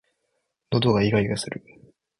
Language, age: Japanese, 19-29